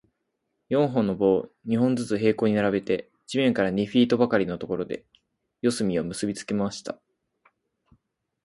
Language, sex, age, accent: Japanese, male, 19-29, 標準